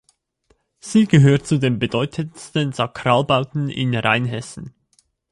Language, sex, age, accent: German, male, 19-29, Schweizerdeutsch